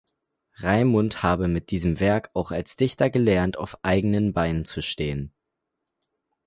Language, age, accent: German, under 19, Deutschland Deutsch